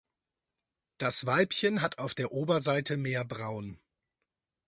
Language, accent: German, Deutschland Deutsch